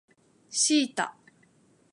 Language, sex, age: Japanese, female, 19-29